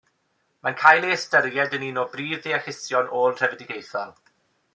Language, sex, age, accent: Welsh, male, 19-29, Y Deyrnas Unedig Cymraeg